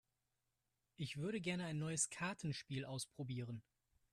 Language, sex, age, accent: German, male, 30-39, Deutschland Deutsch